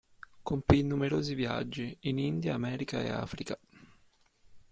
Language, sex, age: Italian, male, 19-29